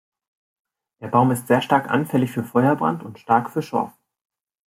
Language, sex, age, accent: German, male, 19-29, Deutschland Deutsch